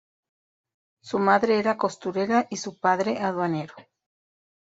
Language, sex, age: Spanish, female, 40-49